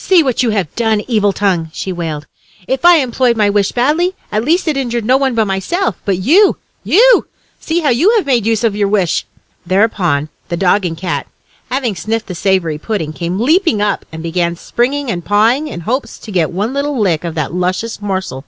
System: none